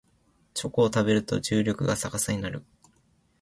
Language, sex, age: Japanese, male, under 19